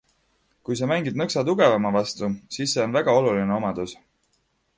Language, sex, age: Estonian, male, 19-29